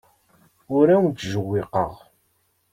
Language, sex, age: Kabyle, male, 19-29